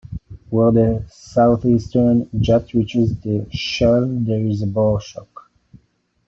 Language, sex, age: English, male, 19-29